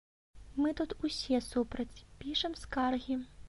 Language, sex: Belarusian, female